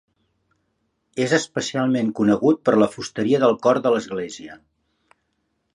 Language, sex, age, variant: Catalan, male, 60-69, Central